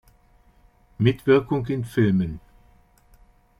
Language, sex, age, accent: German, male, 60-69, Deutschland Deutsch